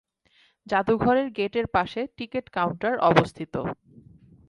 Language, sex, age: Bengali, female, 19-29